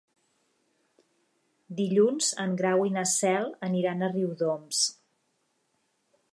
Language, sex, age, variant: Catalan, female, 40-49, Septentrional